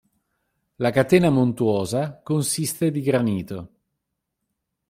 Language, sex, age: Italian, male, 50-59